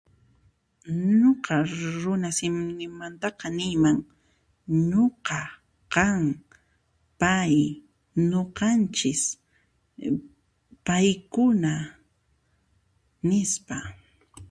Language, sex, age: Puno Quechua, female, 30-39